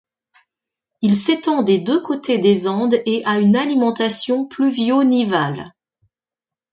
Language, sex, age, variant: French, female, 50-59, Français de métropole